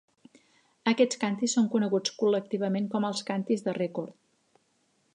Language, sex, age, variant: Catalan, female, 50-59, Central